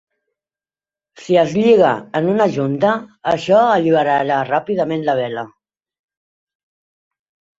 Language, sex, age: Catalan, female, 30-39